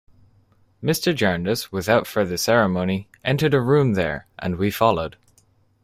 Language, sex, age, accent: English, male, under 19, Irish English